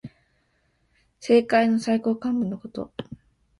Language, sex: Japanese, female